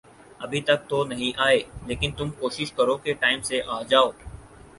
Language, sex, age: Urdu, male, 19-29